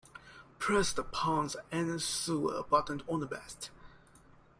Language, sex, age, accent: English, male, 19-29, Malaysian English